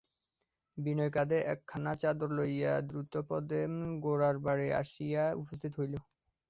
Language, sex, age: Bengali, male, 19-29